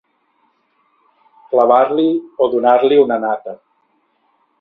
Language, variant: Catalan, Central